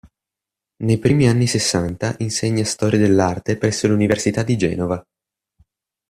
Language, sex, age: Italian, male, 19-29